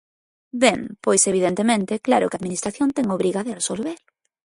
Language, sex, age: Galician, female, 30-39